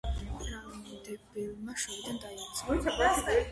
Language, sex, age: Georgian, female, under 19